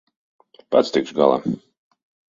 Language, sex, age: Latvian, male, 30-39